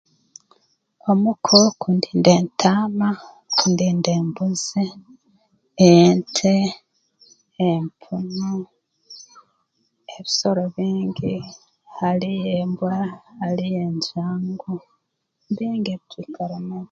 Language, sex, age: Tooro, female, 40-49